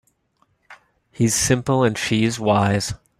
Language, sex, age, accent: English, male, 30-39, United States English